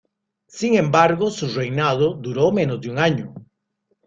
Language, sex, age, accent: Spanish, male, 50-59, América central